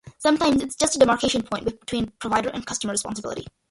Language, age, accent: English, under 19, United States English